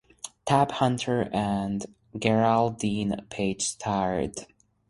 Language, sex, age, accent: English, male, 19-29, United States English